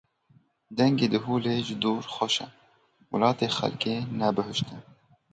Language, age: Kurdish, 19-29